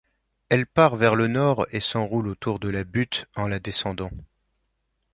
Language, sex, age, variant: French, male, 30-39, Français de métropole